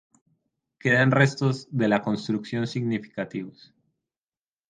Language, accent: Spanish, Andino-Pacífico: Colombia, Perú, Ecuador, oeste de Bolivia y Venezuela andina